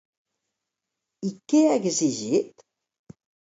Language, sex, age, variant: Catalan, female, 60-69, Nord-Occidental